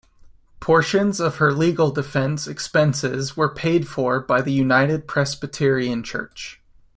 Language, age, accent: English, 30-39, United States English